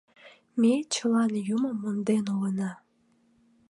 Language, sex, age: Mari, female, 19-29